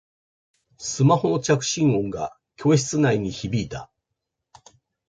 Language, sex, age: Japanese, male, 50-59